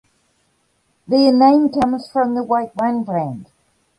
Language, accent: English, New Zealand English